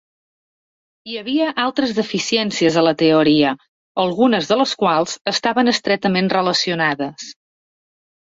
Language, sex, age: Catalan, female, 40-49